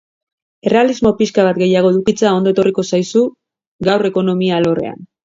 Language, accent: Basque, Mendebalekoa (Araba, Bizkaia, Gipuzkoako mendebaleko herri batzuk)